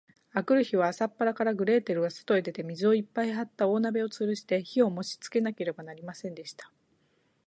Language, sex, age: Japanese, female, 19-29